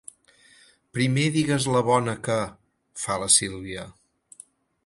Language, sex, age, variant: Catalan, male, 40-49, Central